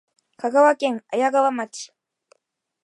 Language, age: Japanese, 19-29